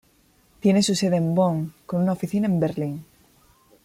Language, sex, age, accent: Spanish, female, 19-29, España: Sur peninsular (Andalucia, Extremadura, Murcia)